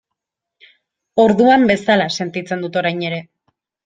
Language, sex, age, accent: Basque, female, 19-29, Erdialdekoa edo Nafarra (Gipuzkoa, Nafarroa)